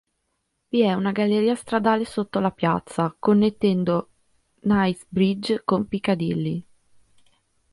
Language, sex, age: Italian, female, 30-39